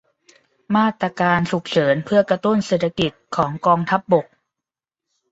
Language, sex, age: Thai, male, 30-39